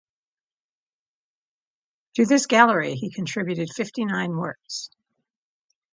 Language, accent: English, United States English